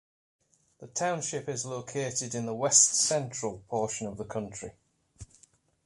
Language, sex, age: English, male, 40-49